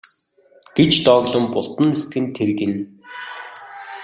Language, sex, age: Mongolian, male, 19-29